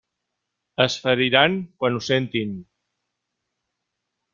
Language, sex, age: Catalan, male, 40-49